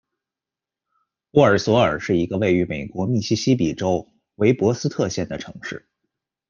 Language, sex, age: Chinese, male, 19-29